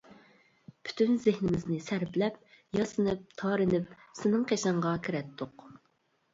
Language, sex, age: Uyghur, female, 30-39